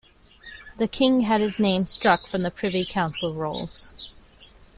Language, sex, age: English, female, 19-29